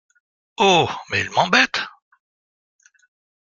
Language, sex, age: French, male, 60-69